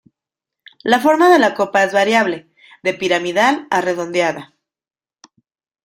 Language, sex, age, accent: Spanish, female, 30-39, México